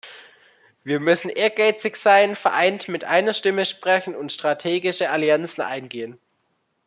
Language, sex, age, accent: German, male, under 19, Deutschland Deutsch